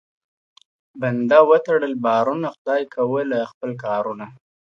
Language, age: Pashto, 19-29